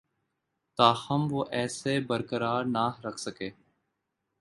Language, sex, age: Urdu, male, 19-29